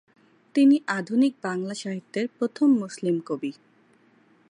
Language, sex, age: Bengali, male, 30-39